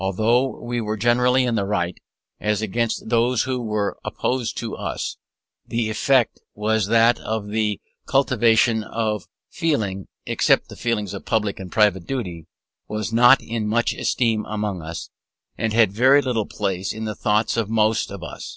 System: none